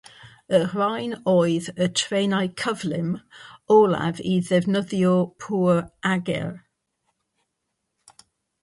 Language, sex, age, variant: Welsh, female, 60-69, South-Western Welsh